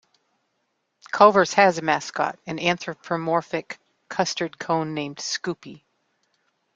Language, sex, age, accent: English, female, 50-59, United States English